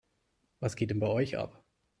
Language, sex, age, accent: German, male, 30-39, Deutschland Deutsch